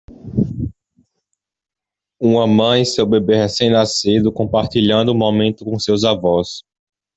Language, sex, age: Portuguese, male, under 19